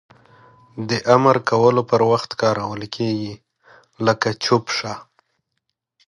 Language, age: Pashto, 19-29